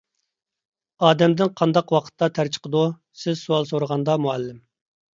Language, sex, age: Uyghur, male, 30-39